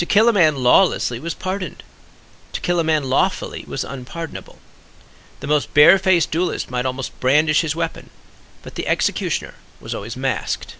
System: none